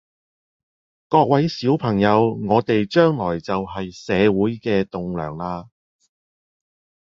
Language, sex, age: Cantonese, male, 40-49